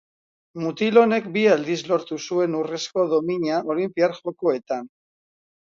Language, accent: Basque, Mendebalekoa (Araba, Bizkaia, Gipuzkoako mendebaleko herri batzuk)